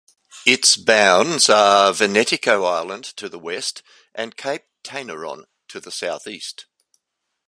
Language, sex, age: English, male, 70-79